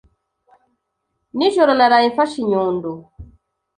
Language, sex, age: Kinyarwanda, female, 30-39